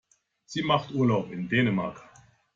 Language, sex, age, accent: German, male, 50-59, Deutschland Deutsch